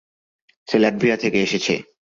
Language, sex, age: Bengali, male, 19-29